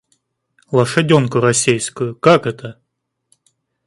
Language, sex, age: Russian, male, 30-39